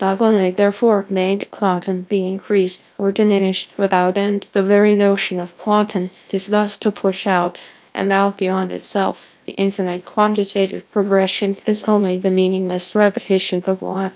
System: TTS, GlowTTS